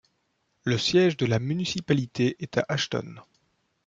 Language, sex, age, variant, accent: French, male, 19-29, Français d'Europe, Français de Belgique